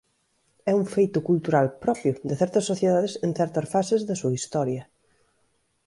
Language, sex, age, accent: Galician, female, 19-29, Central (gheada)